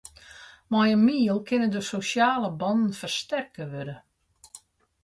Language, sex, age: Western Frisian, female, 60-69